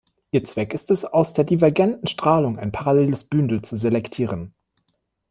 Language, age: German, 30-39